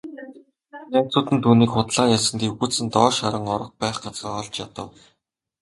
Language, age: Mongolian, 19-29